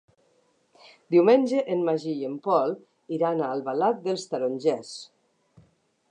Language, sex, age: Catalan, female, 60-69